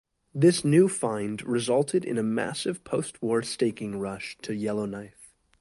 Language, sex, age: English, male, 19-29